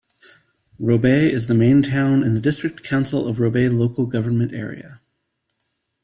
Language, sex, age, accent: English, male, 30-39, United States English